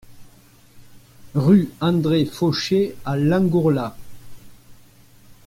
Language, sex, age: French, male, 60-69